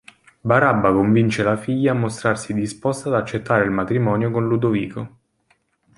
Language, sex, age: Italian, male, 19-29